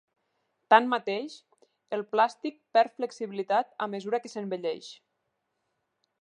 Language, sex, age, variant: Catalan, female, 19-29, Nord-Occidental